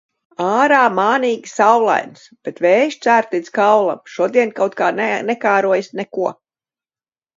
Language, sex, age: Latvian, female, 60-69